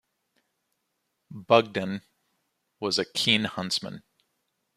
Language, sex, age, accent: English, male, 40-49, United States English